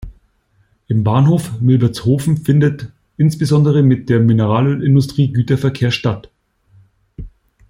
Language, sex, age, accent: German, male, 30-39, Deutschland Deutsch